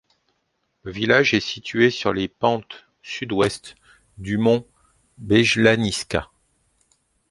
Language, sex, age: French, male, 50-59